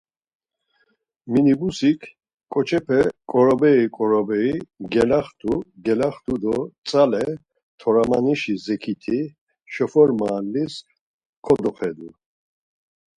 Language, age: Laz, 60-69